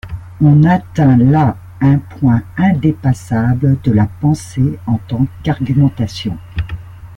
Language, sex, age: French, female, 60-69